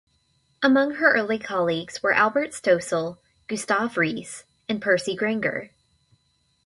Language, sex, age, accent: English, female, under 19, United States English